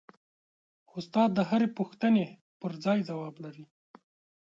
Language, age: Pashto, 19-29